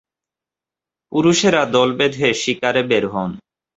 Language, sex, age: Bengali, male, under 19